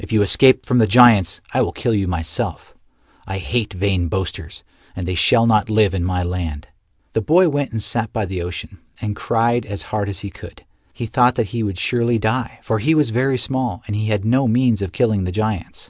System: none